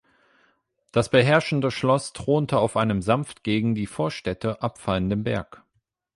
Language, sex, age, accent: German, male, 30-39, Deutschland Deutsch